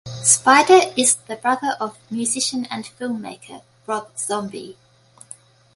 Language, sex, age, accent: English, female, 30-39, Australian English